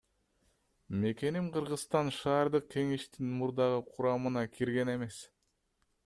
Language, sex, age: Kyrgyz, male, 19-29